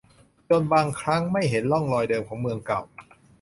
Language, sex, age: Thai, male, 19-29